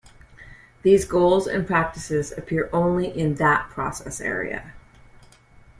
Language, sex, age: English, female, 40-49